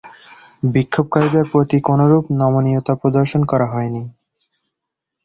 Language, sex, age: Bengali, male, 19-29